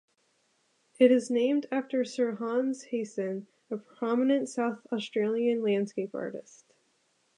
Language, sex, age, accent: English, female, 19-29, United States English